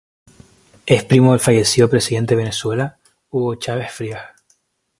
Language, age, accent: Spanish, 19-29, España: Islas Canarias